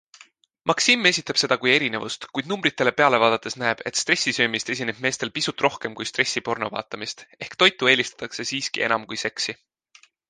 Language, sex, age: Estonian, male, 19-29